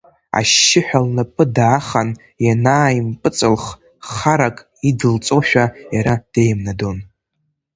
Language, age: Abkhazian, under 19